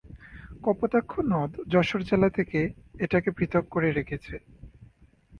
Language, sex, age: Bengali, male, 19-29